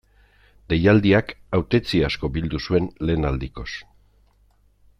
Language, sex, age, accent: Basque, male, 50-59, Erdialdekoa edo Nafarra (Gipuzkoa, Nafarroa)